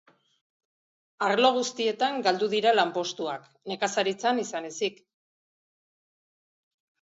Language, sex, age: Basque, male, 50-59